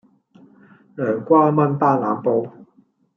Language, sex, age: Cantonese, male, 40-49